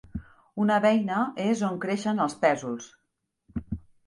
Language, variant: Catalan, Central